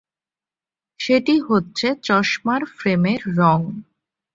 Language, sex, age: Bengali, female, 19-29